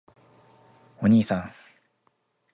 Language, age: Japanese, 19-29